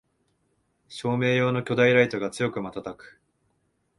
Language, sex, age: Japanese, male, 19-29